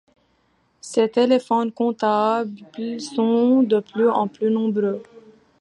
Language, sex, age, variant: French, female, 19-29, Français de métropole